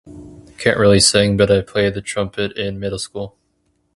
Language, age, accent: English, 19-29, Canadian English